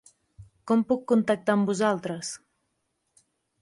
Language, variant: Catalan, Central